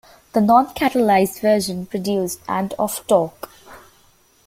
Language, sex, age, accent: English, female, under 19, United States English